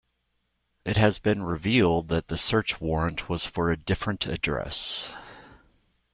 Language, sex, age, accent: English, male, 40-49, United States English